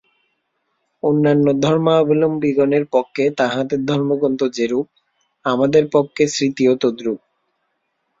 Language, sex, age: Bengali, male, 19-29